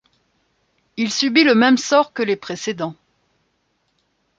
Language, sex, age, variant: French, female, 30-39, Français de métropole